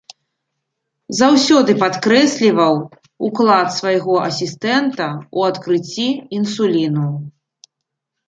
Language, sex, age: Belarusian, female, 40-49